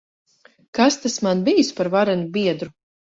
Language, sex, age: Latvian, female, 30-39